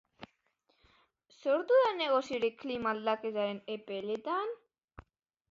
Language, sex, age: Basque, male, 40-49